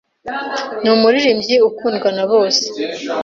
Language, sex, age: Kinyarwanda, female, 19-29